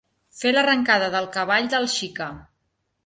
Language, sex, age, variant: Catalan, female, 40-49, Central